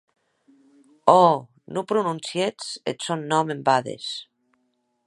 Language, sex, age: Occitan, female, 50-59